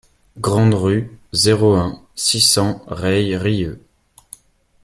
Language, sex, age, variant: French, male, 19-29, Français de métropole